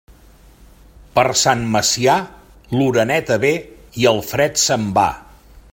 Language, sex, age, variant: Catalan, male, 60-69, Central